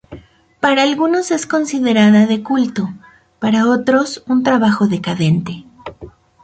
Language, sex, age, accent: Spanish, female, 40-49, México